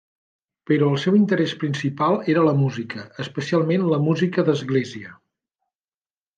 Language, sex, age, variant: Catalan, male, 50-59, Central